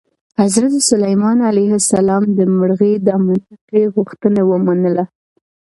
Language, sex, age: Pashto, female, 19-29